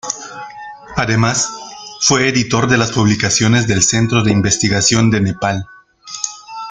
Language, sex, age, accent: Spanish, male, 40-49, Andino-Pacífico: Colombia, Perú, Ecuador, oeste de Bolivia y Venezuela andina